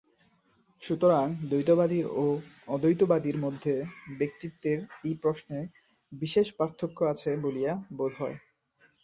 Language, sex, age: Bengali, male, 19-29